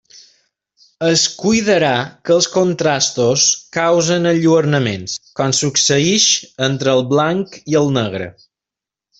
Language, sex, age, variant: Catalan, male, 30-39, Balear